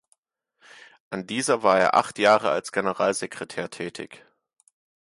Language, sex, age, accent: German, male, 30-39, Deutschland Deutsch